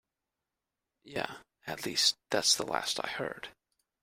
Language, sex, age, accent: English, male, under 19, United States English